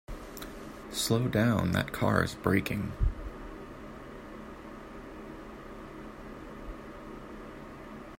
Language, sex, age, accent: English, male, 30-39, United States English